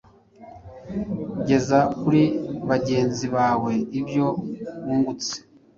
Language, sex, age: Kinyarwanda, male, 40-49